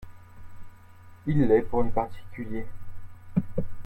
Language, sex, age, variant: French, male, 19-29, Français de métropole